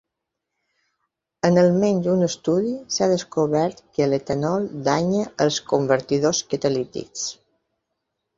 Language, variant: Catalan, Balear